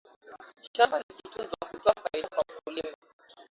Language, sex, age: Swahili, female, 19-29